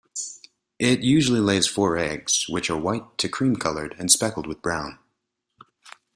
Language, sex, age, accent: English, male, 19-29, United States English